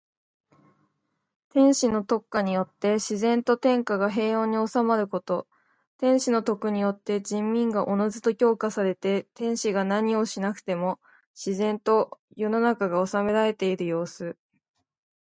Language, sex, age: Japanese, female, 19-29